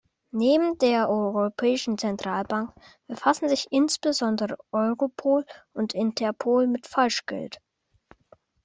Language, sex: German, male